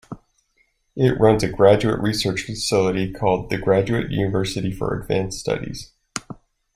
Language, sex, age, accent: English, male, 40-49, United States English